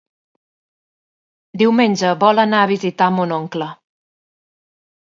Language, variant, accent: Catalan, Central, central